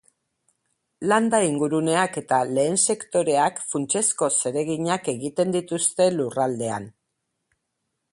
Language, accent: Basque, Mendebalekoa (Araba, Bizkaia, Gipuzkoako mendebaleko herri batzuk)